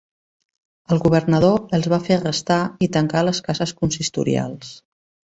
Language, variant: Catalan, Central